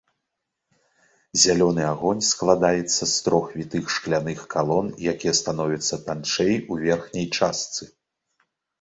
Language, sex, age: Belarusian, male, 30-39